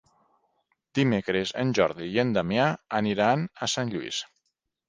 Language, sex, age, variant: Catalan, male, 40-49, Nord-Occidental